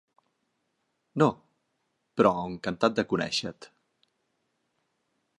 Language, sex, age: Catalan, male, 50-59